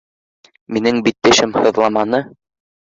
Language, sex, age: Bashkir, male, under 19